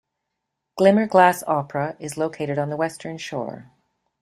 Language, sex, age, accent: English, female, 60-69, Canadian English